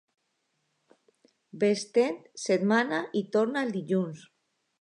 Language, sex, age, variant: Catalan, female, under 19, Alacantí